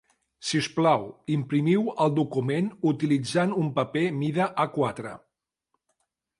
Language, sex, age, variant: Catalan, male, 40-49, Central